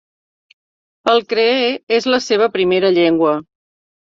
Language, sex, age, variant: Catalan, female, 60-69, Central